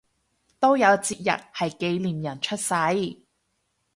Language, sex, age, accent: Cantonese, female, 30-39, 广州音